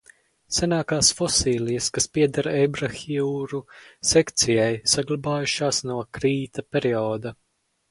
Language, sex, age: Latvian, male, under 19